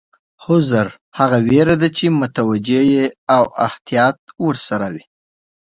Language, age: Pashto, 19-29